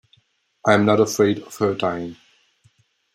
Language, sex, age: English, male, 19-29